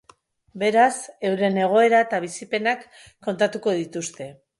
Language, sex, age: Basque, female, 50-59